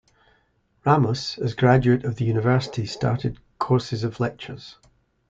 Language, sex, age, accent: English, male, 50-59, Scottish English